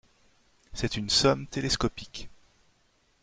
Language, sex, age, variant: French, male, 30-39, Français de métropole